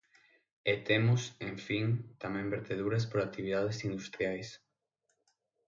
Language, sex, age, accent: Galician, male, 19-29, Central (gheada); Oriental (común en zona oriental); Normativo (estándar)